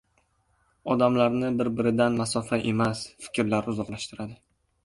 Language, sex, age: Uzbek, male, under 19